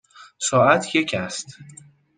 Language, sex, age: Persian, male, 19-29